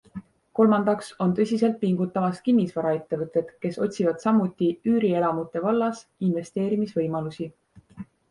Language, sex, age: Estonian, female, 19-29